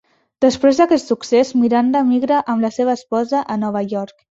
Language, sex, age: Catalan, female, under 19